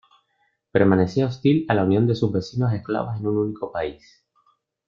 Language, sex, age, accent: Spanish, male, 40-49, España: Islas Canarias